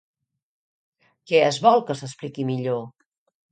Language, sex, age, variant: Catalan, female, 50-59, Central